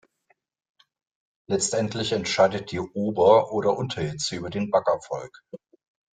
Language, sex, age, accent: German, male, 30-39, Deutschland Deutsch